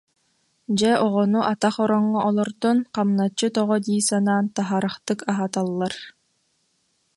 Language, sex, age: Yakut, female, 19-29